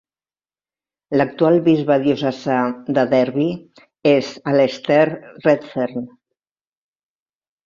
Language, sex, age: Catalan, female, 60-69